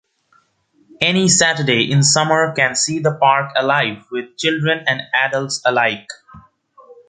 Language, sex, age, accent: English, male, under 19, India and South Asia (India, Pakistan, Sri Lanka)